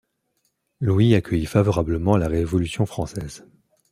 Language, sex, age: French, male, 19-29